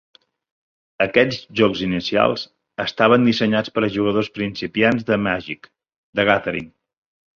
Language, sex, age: Catalan, male, 40-49